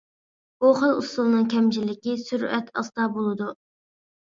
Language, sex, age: Uyghur, female, under 19